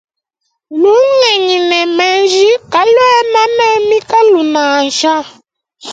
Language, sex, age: Luba-Lulua, female, 19-29